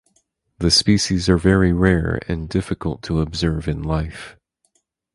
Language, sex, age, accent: English, male, 19-29, United States English